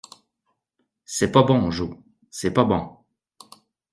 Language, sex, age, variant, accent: French, male, 30-39, Français d'Amérique du Nord, Français du Canada